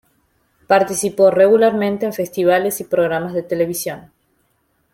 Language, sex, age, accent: Spanish, female, 19-29, Rioplatense: Argentina, Uruguay, este de Bolivia, Paraguay